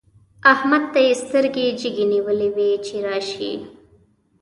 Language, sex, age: Pashto, female, 19-29